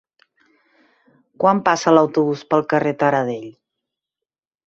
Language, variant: Catalan, Central